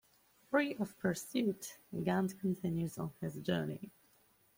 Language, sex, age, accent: English, male, under 19, Australian English